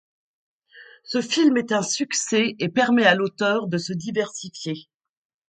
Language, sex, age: French, female, 60-69